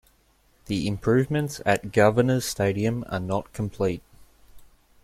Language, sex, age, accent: English, male, 19-29, Australian English